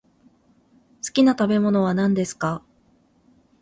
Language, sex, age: Japanese, female, 30-39